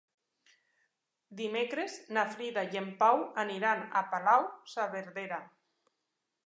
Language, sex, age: Catalan, female, 40-49